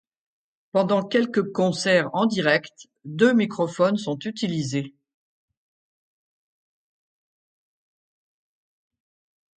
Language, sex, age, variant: French, female, 60-69, Français de métropole